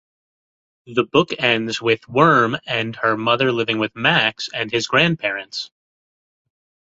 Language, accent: English, United States English